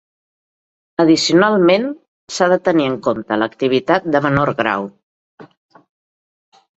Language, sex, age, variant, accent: Catalan, female, 70-79, Central, central